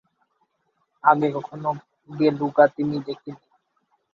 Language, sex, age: Bengali, male, 19-29